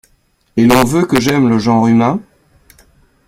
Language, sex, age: French, male, 60-69